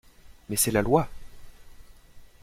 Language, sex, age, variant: French, male, 19-29, Français de métropole